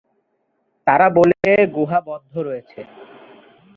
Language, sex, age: Bengali, male, 19-29